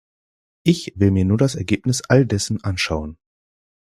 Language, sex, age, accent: German, male, 19-29, Deutschland Deutsch